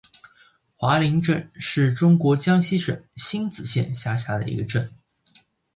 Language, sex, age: Chinese, male, 19-29